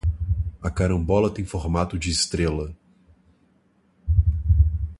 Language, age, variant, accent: Portuguese, 19-29, Portuguese (Brasil), Mineiro